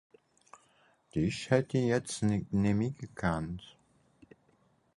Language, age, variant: Swiss German, 70-79, Nordniederàlemmànisch (Rishoffe, Zàwere, Bùsswìller, Hawenau, Brüemt, Stroossbùri, Molse, Dàmbàch, Schlettstàtt, Pfàlzbùri usw.)